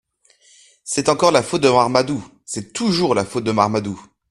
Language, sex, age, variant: French, male, 19-29, Français de métropole